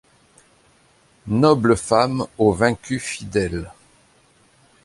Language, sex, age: French, male, 50-59